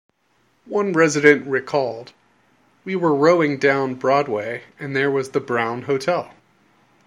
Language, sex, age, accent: English, male, 30-39, United States English